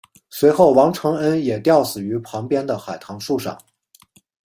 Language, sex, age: Chinese, male, 30-39